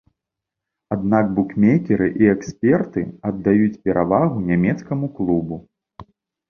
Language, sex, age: Belarusian, male, 30-39